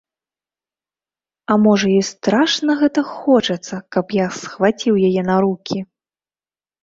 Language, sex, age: Belarusian, female, 30-39